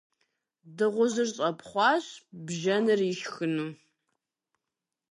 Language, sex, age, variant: Kabardian, female, 30-39, Адыгэбзэ (Къэбэрдей, Кирил, псоми зэдай)